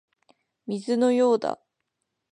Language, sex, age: Japanese, female, 19-29